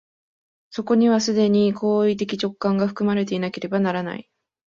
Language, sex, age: Japanese, female, 19-29